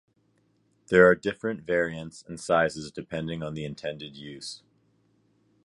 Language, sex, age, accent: English, male, 30-39, United States English